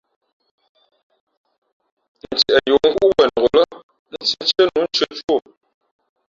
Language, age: Fe'fe', 50-59